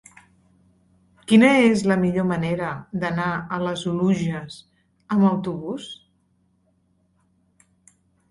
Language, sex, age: Catalan, male, 40-49